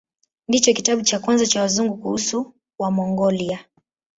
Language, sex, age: Swahili, male, 19-29